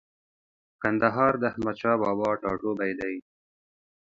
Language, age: Pashto, 30-39